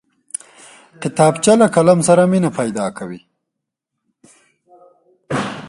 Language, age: Pashto, 19-29